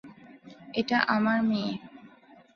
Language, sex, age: Bengali, female, 19-29